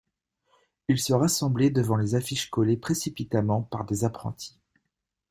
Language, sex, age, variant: French, male, 30-39, Français de métropole